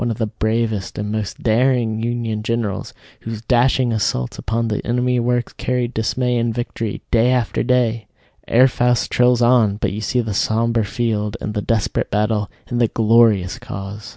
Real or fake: real